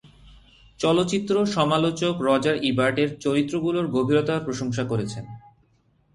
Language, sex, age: Bengali, male, 19-29